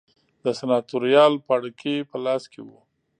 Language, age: Pashto, 40-49